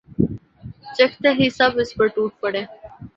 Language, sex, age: Urdu, female, 19-29